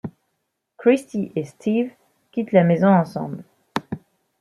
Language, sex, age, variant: French, female, 30-39, Français de métropole